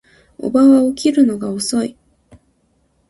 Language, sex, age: Japanese, female, 19-29